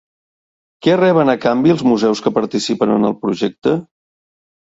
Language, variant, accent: Catalan, Central, central